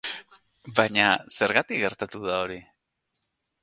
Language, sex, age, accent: Basque, male, 40-49, Erdialdekoa edo Nafarra (Gipuzkoa, Nafarroa)